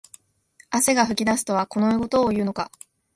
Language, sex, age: Japanese, female, 19-29